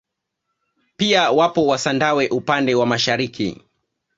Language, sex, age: Swahili, male, 19-29